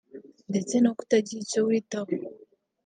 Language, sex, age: Kinyarwanda, female, under 19